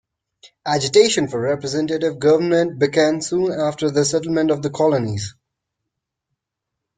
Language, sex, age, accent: English, male, 19-29, India and South Asia (India, Pakistan, Sri Lanka)